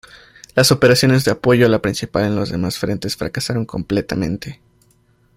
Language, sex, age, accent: Spanish, male, 19-29, México